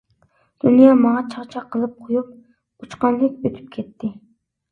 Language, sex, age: Uyghur, female, under 19